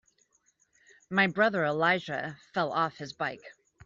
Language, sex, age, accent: English, female, 40-49, United States English